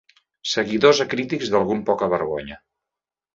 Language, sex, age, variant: Catalan, male, 30-39, Central